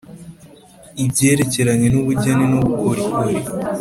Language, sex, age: Kinyarwanda, male, 19-29